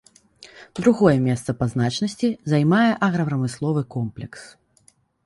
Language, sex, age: Belarusian, female, 19-29